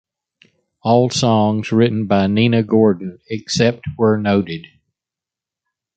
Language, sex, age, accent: English, male, 70-79, United States English